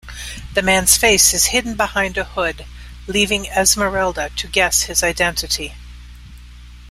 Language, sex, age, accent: English, female, 60-69, United States English